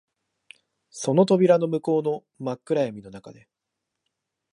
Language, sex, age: Japanese, male, 19-29